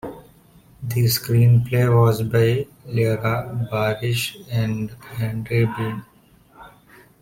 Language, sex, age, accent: English, male, 19-29, India and South Asia (India, Pakistan, Sri Lanka)